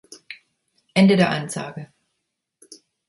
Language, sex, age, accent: German, female, 60-69, Deutschland Deutsch